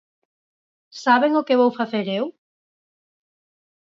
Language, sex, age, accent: Galician, female, 50-59, Normativo (estándar)